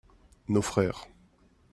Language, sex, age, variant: French, male, 30-39, Français de métropole